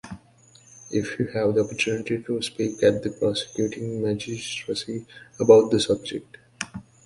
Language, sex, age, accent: English, male, 19-29, United States English